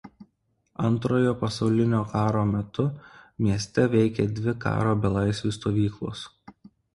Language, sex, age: Lithuanian, male, 19-29